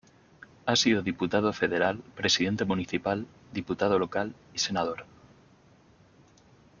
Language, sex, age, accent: Spanish, male, 30-39, España: Norte peninsular (Asturias, Castilla y León, Cantabria, País Vasco, Navarra, Aragón, La Rioja, Guadalajara, Cuenca)